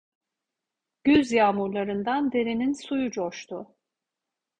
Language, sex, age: Turkish, female, 40-49